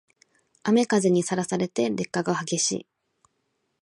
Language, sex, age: Japanese, female, 19-29